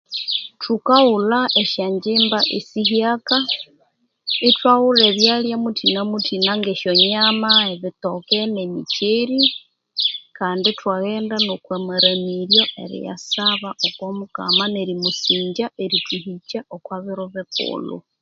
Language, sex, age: Konzo, female, 30-39